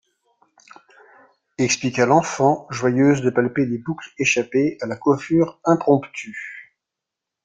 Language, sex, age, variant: French, male, 50-59, Français de métropole